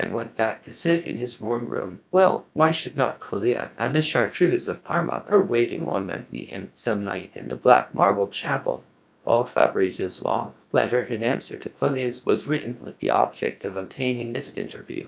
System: TTS, GlowTTS